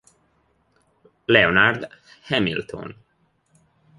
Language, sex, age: Italian, male, under 19